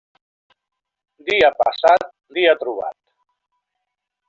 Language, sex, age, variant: Catalan, male, 50-59, Nord-Occidental